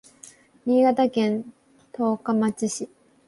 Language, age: Japanese, 19-29